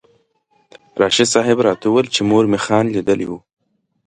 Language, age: Pashto, 19-29